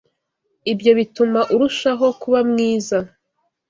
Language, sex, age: Kinyarwanda, female, 19-29